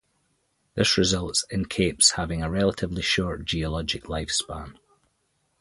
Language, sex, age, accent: English, male, 40-49, Scottish English